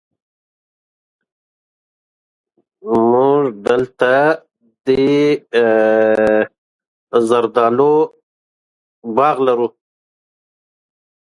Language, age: English, 40-49